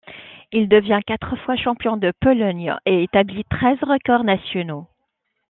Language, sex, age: French, female, 30-39